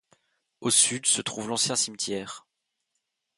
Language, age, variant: French, 19-29, Français de métropole